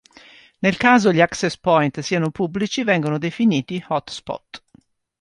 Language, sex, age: Italian, female, 50-59